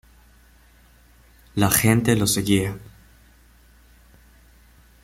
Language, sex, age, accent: Spanish, male, under 19, Caribe: Cuba, Venezuela, Puerto Rico, República Dominicana, Panamá, Colombia caribeña, México caribeño, Costa del golfo de México